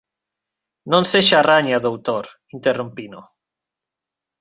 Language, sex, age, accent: Galician, male, 30-39, Normativo (estándar)